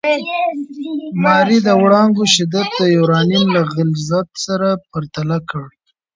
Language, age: Pashto, 30-39